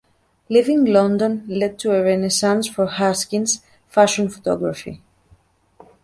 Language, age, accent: English, 30-39, United States English